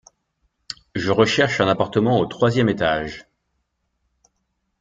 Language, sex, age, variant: French, male, 40-49, Français de métropole